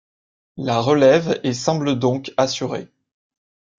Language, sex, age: French, male, 19-29